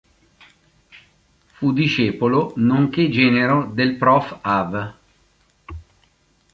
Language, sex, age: Italian, male, 50-59